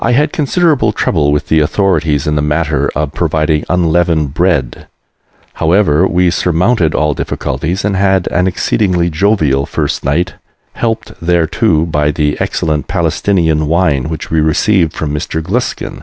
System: none